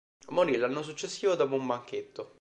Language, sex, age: Italian, male, 19-29